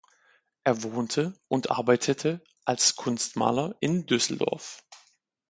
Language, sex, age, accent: German, male, 40-49, Deutschland Deutsch